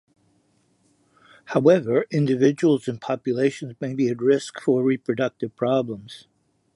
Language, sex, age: English, male, 70-79